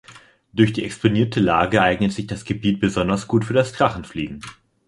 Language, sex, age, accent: German, male, 19-29, Deutschland Deutsch